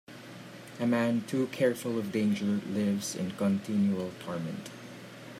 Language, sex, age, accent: English, male, 19-29, Filipino